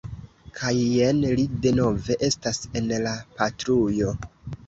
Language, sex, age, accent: Esperanto, male, 19-29, Internacia